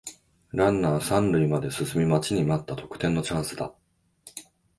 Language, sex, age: Japanese, male, 50-59